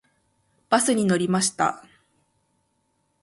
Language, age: Japanese, 19-29